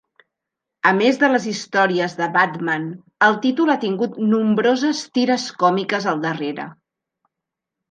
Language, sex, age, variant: Catalan, female, 50-59, Central